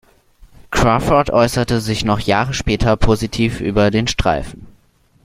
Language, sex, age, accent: German, male, under 19, Deutschland Deutsch